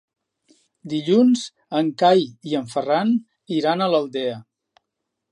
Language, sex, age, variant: Catalan, male, 60-69, Central